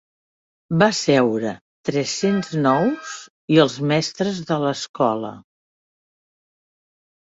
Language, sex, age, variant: Catalan, female, 60-69, Central